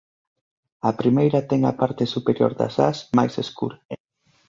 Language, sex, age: Galician, male, 19-29